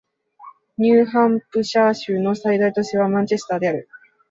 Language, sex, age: Japanese, female, 19-29